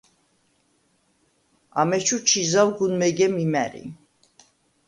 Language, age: Svan, 40-49